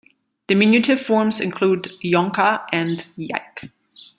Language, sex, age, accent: English, female, 40-49, United States English